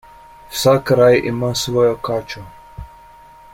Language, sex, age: Slovenian, male, 30-39